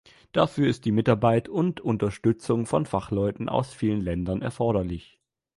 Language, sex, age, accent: German, male, under 19, Deutschland Deutsch